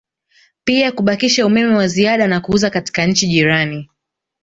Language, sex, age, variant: Swahili, female, 19-29, Kiswahili Sanifu (EA)